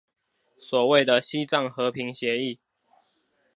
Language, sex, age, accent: Chinese, male, 19-29, 出生地：臺北市; 出生地：新北市